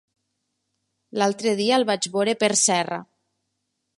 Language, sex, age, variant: Catalan, female, 30-39, Nord-Occidental